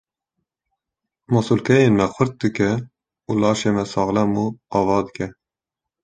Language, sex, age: Kurdish, male, 19-29